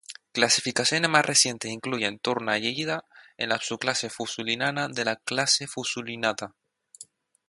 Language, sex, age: Spanish, male, 19-29